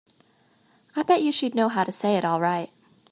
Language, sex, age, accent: English, female, 19-29, United States English